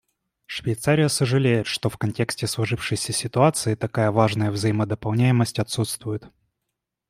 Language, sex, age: Russian, male, 19-29